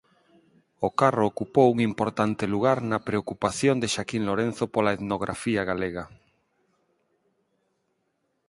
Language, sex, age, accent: Galician, male, 40-49, Neofalante